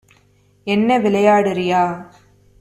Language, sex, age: Tamil, female, 19-29